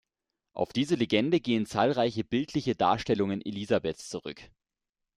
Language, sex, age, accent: German, male, 19-29, Deutschland Deutsch